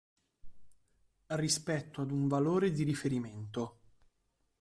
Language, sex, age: Italian, male, 19-29